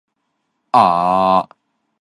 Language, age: Cantonese, 19-29